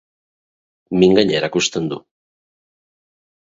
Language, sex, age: Basque, male, 30-39